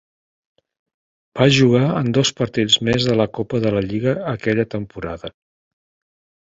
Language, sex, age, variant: Catalan, male, 60-69, Central